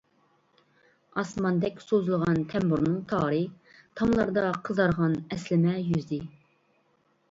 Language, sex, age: Uyghur, female, 30-39